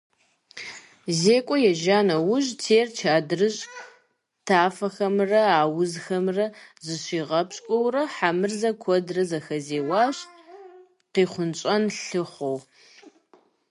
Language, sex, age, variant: Kabardian, female, 30-39, Адыгэбзэ (Къэбэрдей, Кирил, псоми зэдай)